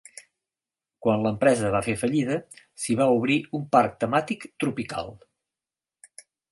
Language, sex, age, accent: Catalan, male, 60-69, central; septentrional